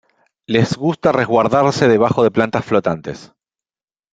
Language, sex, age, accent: Spanish, male, 40-49, Rioplatense: Argentina, Uruguay, este de Bolivia, Paraguay